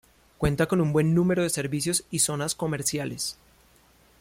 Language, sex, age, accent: Spanish, male, 30-39, Andino-Pacífico: Colombia, Perú, Ecuador, oeste de Bolivia y Venezuela andina